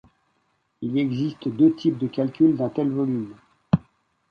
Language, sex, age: French, male, 50-59